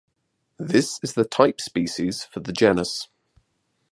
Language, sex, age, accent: English, male, 40-49, England English